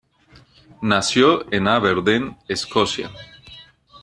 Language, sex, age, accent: Spanish, male, 40-49, Andino-Pacífico: Colombia, Perú, Ecuador, oeste de Bolivia y Venezuela andina